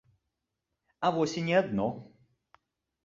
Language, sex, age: Belarusian, male, 30-39